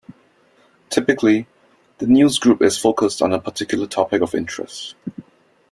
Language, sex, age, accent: English, male, 19-29, Singaporean English